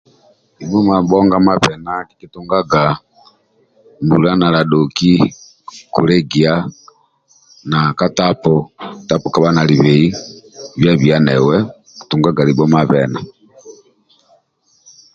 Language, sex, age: Amba (Uganda), male, 50-59